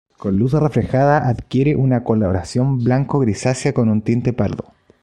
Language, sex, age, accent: Spanish, male, 19-29, Chileno: Chile, Cuyo